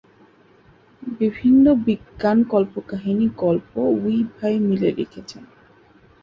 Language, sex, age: Bengali, female, 19-29